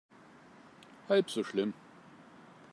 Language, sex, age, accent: German, male, 50-59, Deutschland Deutsch